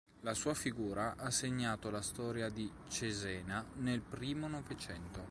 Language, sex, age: Italian, male, 30-39